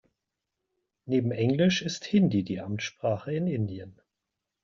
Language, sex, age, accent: German, male, 40-49, Deutschland Deutsch